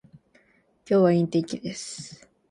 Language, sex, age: Japanese, female, 19-29